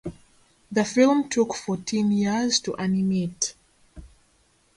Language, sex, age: English, female, 19-29